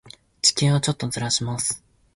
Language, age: Japanese, 19-29